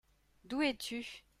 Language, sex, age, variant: French, female, 30-39, Français de métropole